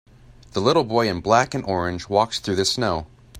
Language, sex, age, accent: English, male, 19-29, United States English